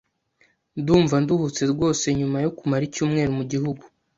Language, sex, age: Kinyarwanda, male, 19-29